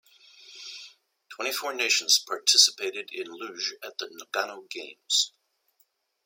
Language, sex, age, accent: English, male, 60-69, United States English